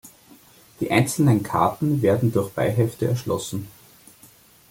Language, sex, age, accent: German, male, 30-39, Österreichisches Deutsch